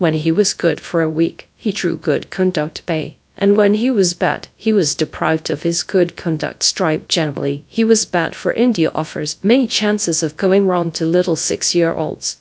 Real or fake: fake